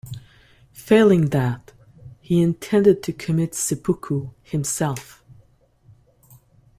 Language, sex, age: English, female, 50-59